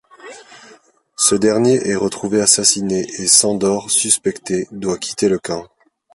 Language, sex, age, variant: French, male, 30-39, Français de métropole